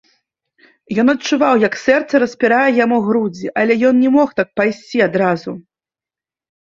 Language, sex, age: Belarusian, female, 30-39